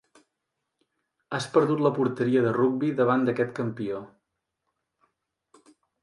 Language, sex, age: Catalan, male, 40-49